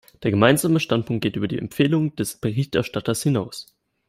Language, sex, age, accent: German, male, 19-29, Deutschland Deutsch